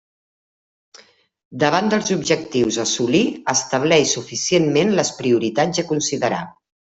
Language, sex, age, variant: Catalan, female, 50-59, Central